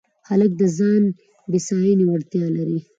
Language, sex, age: Pashto, female, 30-39